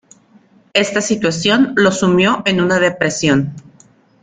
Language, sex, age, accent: Spanish, female, 30-39, México